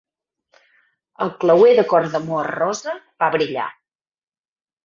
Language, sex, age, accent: Catalan, female, 30-39, Garrotxi